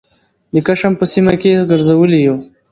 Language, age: Pashto, under 19